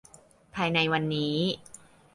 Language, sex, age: Thai, male, under 19